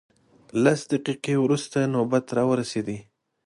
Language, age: Pashto, 19-29